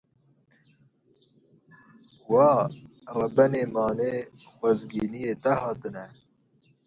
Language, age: Kurdish, 19-29